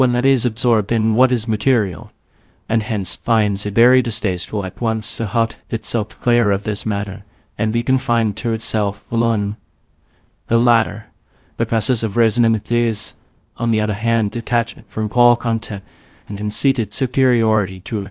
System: TTS, VITS